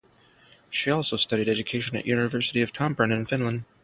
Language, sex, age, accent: English, male, 40-49, United States English; Irish English